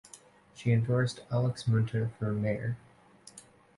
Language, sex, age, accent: English, male, 19-29, United States English